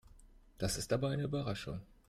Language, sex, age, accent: German, male, 30-39, Deutschland Deutsch